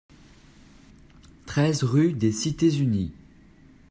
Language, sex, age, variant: French, male, 19-29, Français de métropole